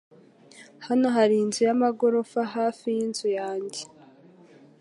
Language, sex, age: Kinyarwanda, female, 19-29